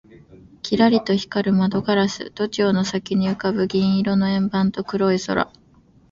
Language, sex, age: Japanese, female, 19-29